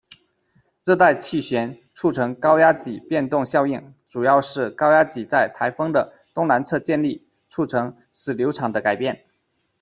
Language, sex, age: Chinese, male, 30-39